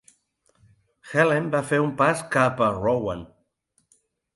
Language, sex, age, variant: Catalan, male, 50-59, Central